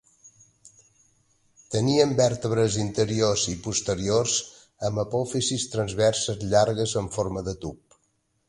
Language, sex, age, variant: Catalan, male, 50-59, Nord-Occidental